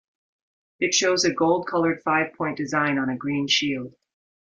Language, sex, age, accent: English, female, 50-59, United States English